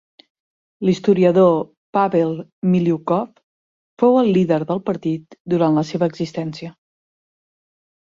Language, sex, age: Catalan, female, 50-59